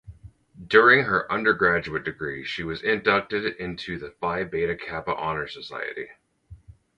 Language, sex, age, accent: English, male, 30-39, United States English